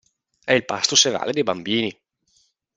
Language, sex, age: Italian, male, 19-29